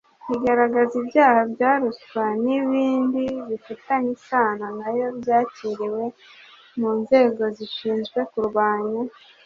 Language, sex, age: Kinyarwanda, female, 30-39